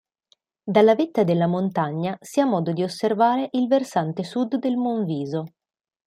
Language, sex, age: Italian, female, 19-29